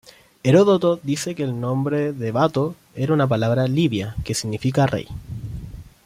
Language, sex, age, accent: Spanish, male, 19-29, Chileno: Chile, Cuyo